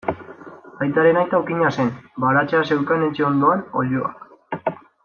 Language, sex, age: Basque, male, 19-29